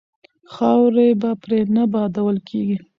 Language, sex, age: Pashto, female, 19-29